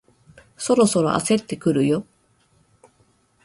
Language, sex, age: Japanese, female, 40-49